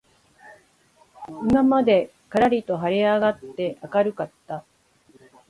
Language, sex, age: Japanese, female, 50-59